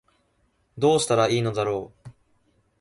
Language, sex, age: Japanese, male, 19-29